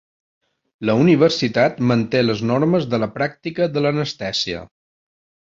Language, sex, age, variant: Catalan, male, 40-49, Balear